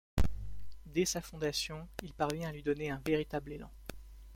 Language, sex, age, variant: French, male, 19-29, Français de métropole